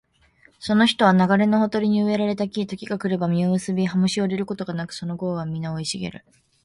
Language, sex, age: Japanese, female, 19-29